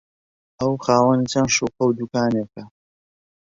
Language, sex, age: Central Kurdish, male, 30-39